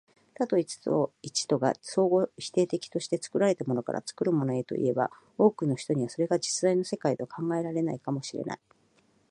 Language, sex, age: Japanese, female, 50-59